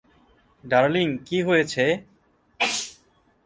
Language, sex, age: Bengali, male, 19-29